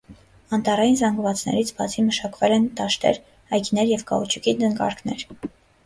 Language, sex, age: Armenian, female, 19-29